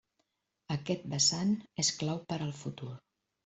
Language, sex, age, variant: Catalan, female, 50-59, Central